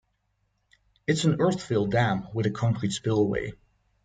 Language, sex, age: English, male, 19-29